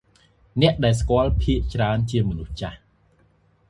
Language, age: Khmer, 30-39